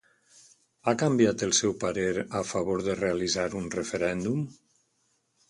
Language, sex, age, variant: Catalan, male, 60-69, Valencià central